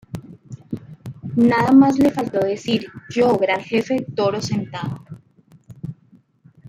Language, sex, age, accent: Spanish, female, 30-39, Caribe: Cuba, Venezuela, Puerto Rico, República Dominicana, Panamá, Colombia caribeña, México caribeño, Costa del golfo de México